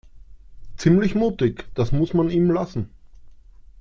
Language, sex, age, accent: German, male, 30-39, Österreichisches Deutsch